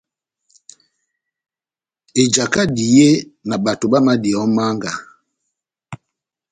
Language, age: Batanga, 70-79